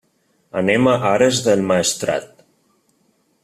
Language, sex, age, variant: Catalan, male, 19-29, Central